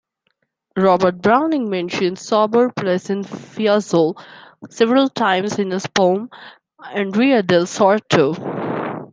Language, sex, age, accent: English, female, 19-29, India and South Asia (India, Pakistan, Sri Lanka)